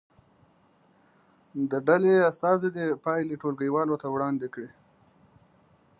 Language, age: Pashto, 19-29